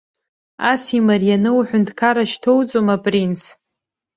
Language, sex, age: Abkhazian, female, under 19